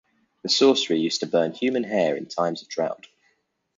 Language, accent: English, England English